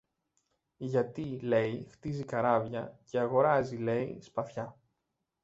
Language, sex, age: Greek, male, 19-29